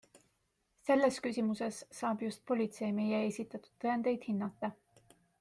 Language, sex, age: Estonian, female, 19-29